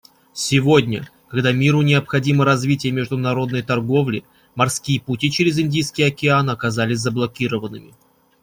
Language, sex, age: Russian, male, 30-39